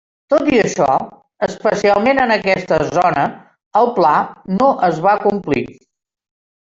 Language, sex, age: Catalan, female, 60-69